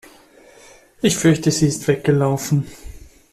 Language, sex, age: German, male, 30-39